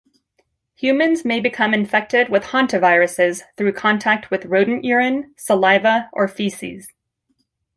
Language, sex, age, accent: English, female, 40-49, United States English